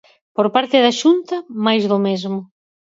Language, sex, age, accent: Galician, female, 50-59, Central (gheada)